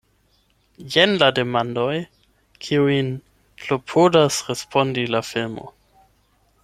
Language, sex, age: Esperanto, male, 19-29